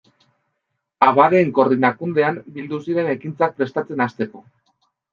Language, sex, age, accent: Basque, male, 19-29, Mendebalekoa (Araba, Bizkaia, Gipuzkoako mendebaleko herri batzuk)